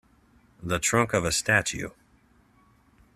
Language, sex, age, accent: English, male, 30-39, United States English